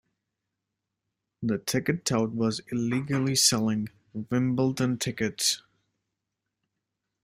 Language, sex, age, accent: English, male, 19-29, United States English